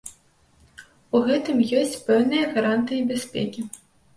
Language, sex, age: Belarusian, female, 19-29